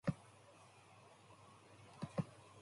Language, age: English, 19-29